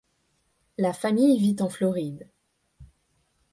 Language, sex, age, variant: French, female, 19-29, Français de métropole